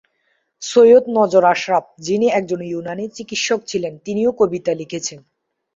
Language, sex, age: Bengali, male, under 19